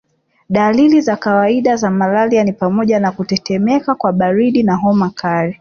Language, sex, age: Swahili, female, 19-29